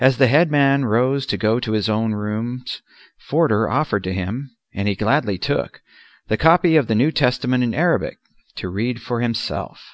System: none